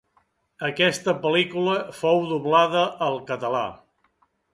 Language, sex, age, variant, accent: Catalan, male, 60-69, Central, central